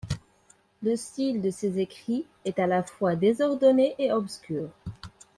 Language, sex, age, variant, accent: French, female, 19-29, Français du nord de l'Afrique, Français du Maroc